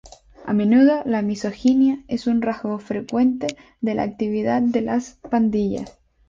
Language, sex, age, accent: Spanish, female, 19-29, España: Islas Canarias